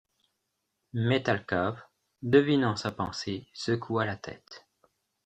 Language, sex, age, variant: French, male, 40-49, Français de métropole